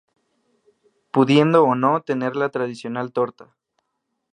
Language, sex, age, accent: Spanish, male, 19-29, México